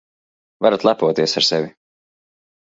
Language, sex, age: Latvian, male, 30-39